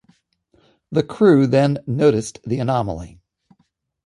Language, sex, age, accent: English, male, 50-59, United States English